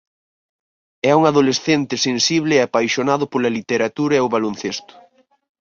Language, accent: Galician, Normativo (estándar)